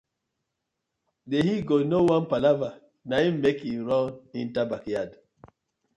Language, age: Nigerian Pidgin, 40-49